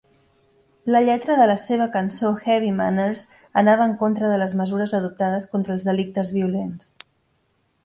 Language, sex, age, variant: Catalan, female, 40-49, Central